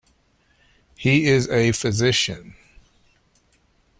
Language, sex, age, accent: English, male, 60-69, United States English